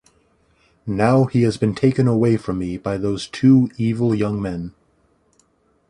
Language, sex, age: English, male, 19-29